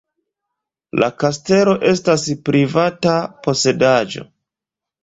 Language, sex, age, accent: Esperanto, male, 30-39, Internacia